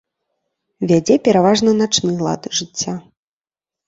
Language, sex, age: Belarusian, female, 30-39